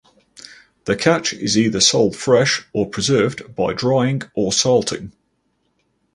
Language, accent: English, England English